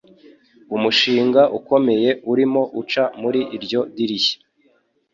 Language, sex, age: Kinyarwanda, female, 19-29